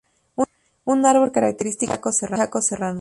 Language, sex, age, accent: Spanish, female, 19-29, México